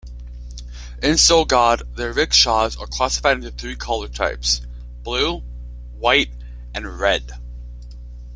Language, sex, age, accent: English, male, under 19, United States English